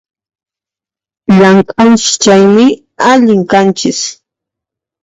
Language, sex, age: Puno Quechua, female, 19-29